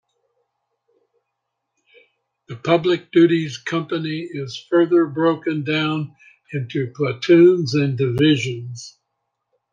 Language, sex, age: English, male, 80-89